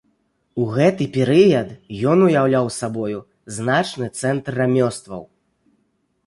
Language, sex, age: Belarusian, male, 19-29